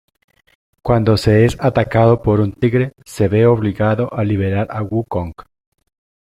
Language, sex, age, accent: Spanish, male, 19-29, Andino-Pacífico: Colombia, Perú, Ecuador, oeste de Bolivia y Venezuela andina